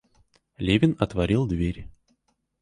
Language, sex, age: Russian, male, 30-39